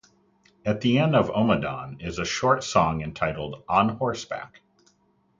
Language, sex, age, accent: English, male, 30-39, United States English